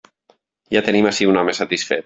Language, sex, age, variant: Catalan, male, 40-49, Nord-Occidental